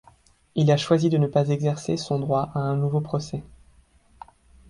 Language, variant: French, Français de métropole